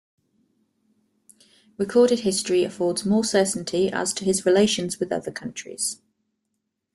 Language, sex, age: English, female, 30-39